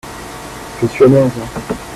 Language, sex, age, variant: French, male, 19-29, Français de métropole